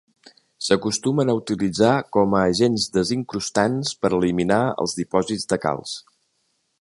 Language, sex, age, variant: Catalan, male, 60-69, Central